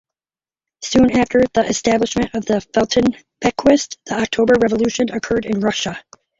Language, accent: English, United States English